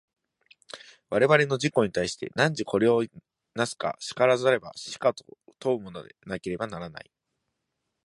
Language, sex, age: Japanese, male, 19-29